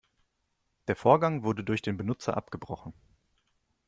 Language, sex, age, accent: German, male, 19-29, Deutschland Deutsch